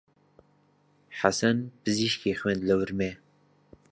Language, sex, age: Central Kurdish, male, 30-39